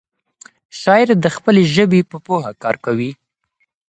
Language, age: Pashto, 19-29